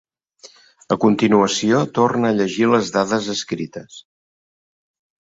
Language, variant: Catalan, Central